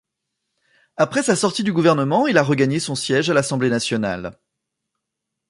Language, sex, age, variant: French, male, 30-39, Français de métropole